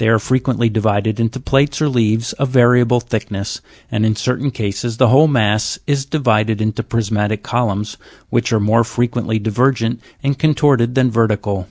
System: none